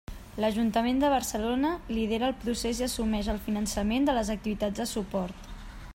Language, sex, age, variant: Catalan, male, 30-39, Central